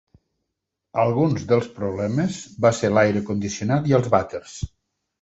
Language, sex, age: Catalan, male, 60-69